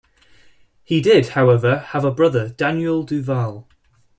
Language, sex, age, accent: English, male, 19-29, England English